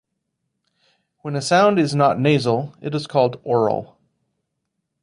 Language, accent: English, United States English